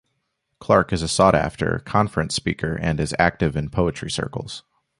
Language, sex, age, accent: English, male, 19-29, United States English